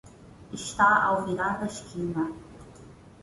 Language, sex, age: Portuguese, female, 30-39